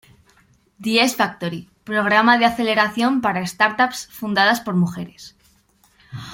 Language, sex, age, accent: Spanish, female, under 19, España: Norte peninsular (Asturias, Castilla y León, Cantabria, País Vasco, Navarra, Aragón, La Rioja, Guadalajara, Cuenca)